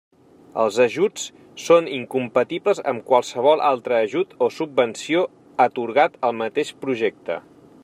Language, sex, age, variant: Catalan, male, 40-49, Central